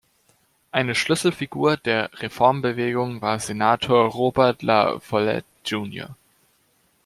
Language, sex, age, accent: German, male, under 19, Deutschland Deutsch